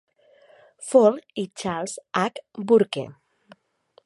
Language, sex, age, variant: Catalan, female, 30-39, Central